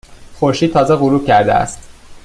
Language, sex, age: Persian, male, 19-29